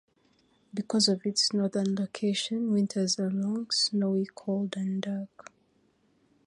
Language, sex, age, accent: English, female, 19-29, Southern African (South Africa, Zimbabwe, Namibia)